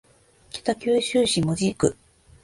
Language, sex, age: Japanese, female, 19-29